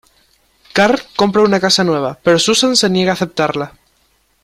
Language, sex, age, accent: Spanish, male, under 19, España: Sur peninsular (Andalucia, Extremadura, Murcia)